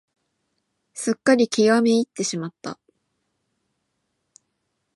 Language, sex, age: Japanese, female, 19-29